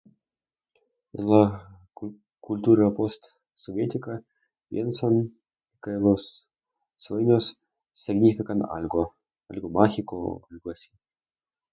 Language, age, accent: Spanish, under 19, España: Norte peninsular (Asturias, Castilla y León, Cantabria, País Vasco, Navarra, Aragón, La Rioja, Guadalajara, Cuenca)